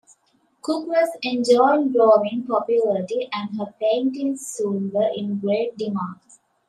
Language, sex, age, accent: English, female, 19-29, England English